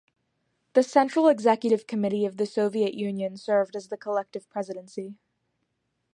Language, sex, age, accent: English, female, under 19, United States English